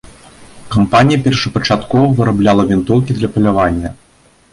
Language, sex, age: Belarusian, male, 30-39